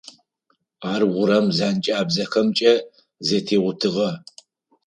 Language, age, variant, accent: Adyghe, 60-69, Адыгабзэ (Кирил, пстэумэ зэдыряе), Кıэмгуй (Çemguy)